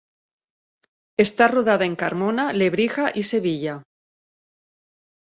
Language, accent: Spanish, España: Islas Canarias